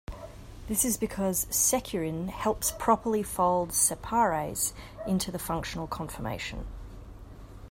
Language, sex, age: English, female, 30-39